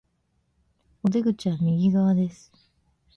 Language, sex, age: Japanese, female, 19-29